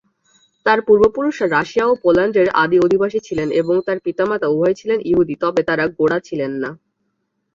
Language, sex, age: Bengali, female, 19-29